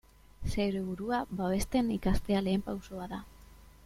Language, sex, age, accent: Basque, female, 19-29, Mendebalekoa (Araba, Bizkaia, Gipuzkoako mendebaleko herri batzuk)